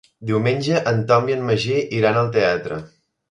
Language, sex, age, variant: Catalan, male, 19-29, Central